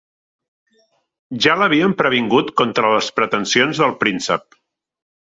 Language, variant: Catalan, Central